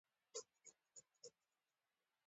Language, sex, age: Pashto, female, 19-29